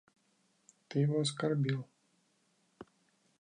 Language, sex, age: Russian, male, 40-49